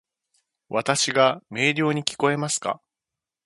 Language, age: Japanese, 30-39